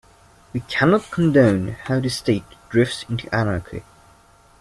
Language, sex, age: English, male, 19-29